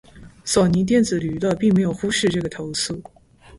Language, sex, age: Chinese, female, 19-29